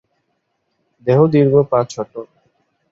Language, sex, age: Bengali, male, 19-29